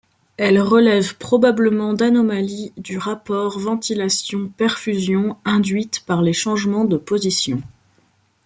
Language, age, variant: French, 19-29, Français de métropole